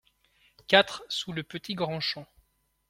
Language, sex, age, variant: French, male, 19-29, Français de métropole